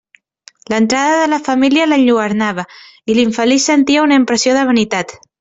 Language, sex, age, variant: Catalan, female, 19-29, Central